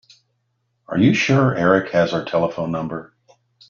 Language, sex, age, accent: English, male, 50-59, United States English